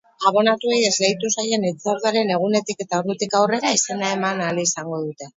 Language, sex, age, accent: Basque, female, 50-59, Mendebalekoa (Araba, Bizkaia, Gipuzkoako mendebaleko herri batzuk)